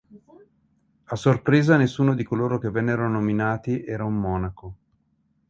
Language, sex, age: Italian, male, 50-59